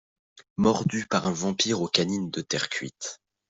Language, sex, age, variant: French, male, under 19, Français de métropole